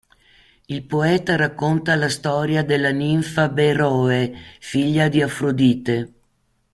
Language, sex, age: Italian, female, 60-69